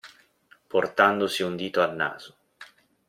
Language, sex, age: Italian, male, 30-39